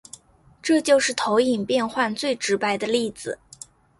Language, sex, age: Chinese, female, 19-29